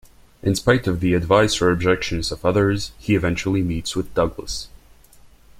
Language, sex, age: English, male, 19-29